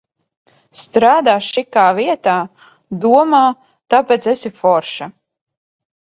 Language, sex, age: Latvian, female, 30-39